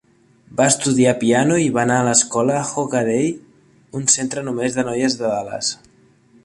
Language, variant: Catalan, Central